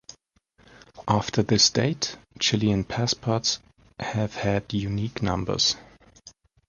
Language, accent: English, United States English